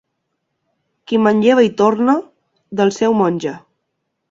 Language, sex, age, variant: Catalan, female, 19-29, Balear